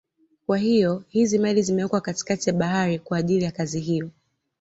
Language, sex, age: Swahili, female, 19-29